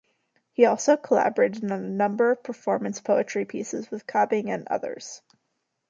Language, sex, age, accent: English, female, 19-29, United States English